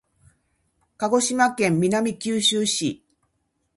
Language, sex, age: Japanese, female, 50-59